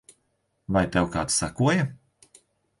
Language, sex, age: Latvian, male, 30-39